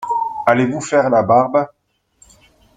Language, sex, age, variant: French, male, 50-59, Français de métropole